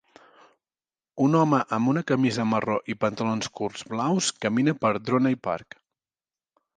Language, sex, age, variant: Catalan, male, 40-49, Central